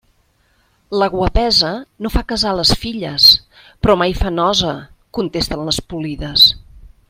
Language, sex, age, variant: Catalan, female, 50-59, Central